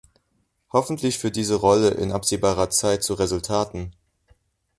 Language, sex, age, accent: German, male, 19-29, Deutschland Deutsch